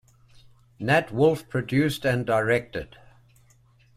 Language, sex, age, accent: English, male, 70-79, New Zealand English